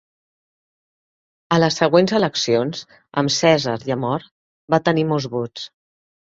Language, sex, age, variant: Catalan, female, 50-59, Central